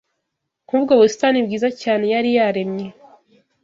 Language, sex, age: Kinyarwanda, female, 19-29